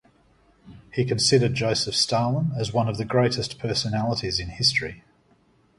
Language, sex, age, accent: English, male, 50-59, Australian English